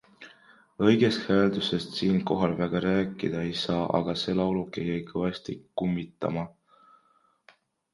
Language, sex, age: Estonian, male, 19-29